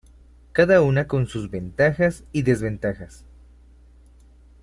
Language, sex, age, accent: Spanish, male, 30-39, Andino-Pacífico: Colombia, Perú, Ecuador, oeste de Bolivia y Venezuela andina